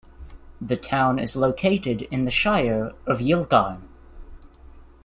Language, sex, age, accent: English, male, 19-29, New Zealand English